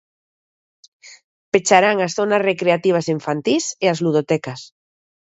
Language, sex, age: Galician, female, 30-39